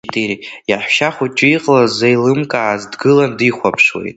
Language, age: Abkhazian, under 19